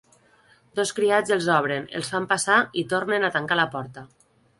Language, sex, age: Catalan, female, 30-39